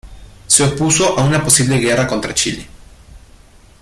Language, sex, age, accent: Spanish, male, 19-29, México